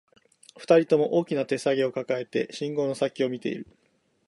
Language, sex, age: Japanese, male, 40-49